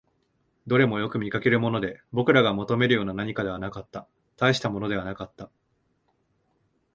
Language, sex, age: Japanese, male, 19-29